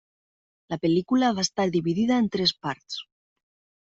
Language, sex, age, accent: Catalan, female, 40-49, valencià